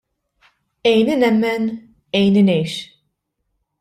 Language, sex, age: Maltese, female, 19-29